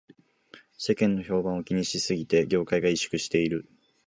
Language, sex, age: Japanese, male, 19-29